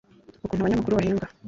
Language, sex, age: Kinyarwanda, female, 19-29